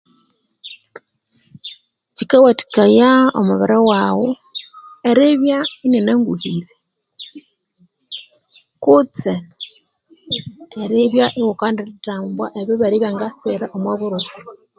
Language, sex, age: Konzo, female, 40-49